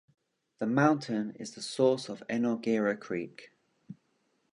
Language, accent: English, England English